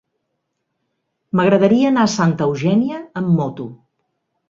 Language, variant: Catalan, Central